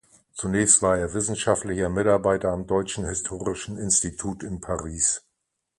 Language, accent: German, Deutschland Deutsch